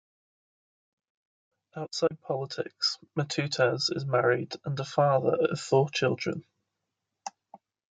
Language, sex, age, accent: English, male, 19-29, England English